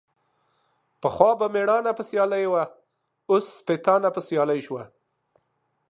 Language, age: Pashto, 40-49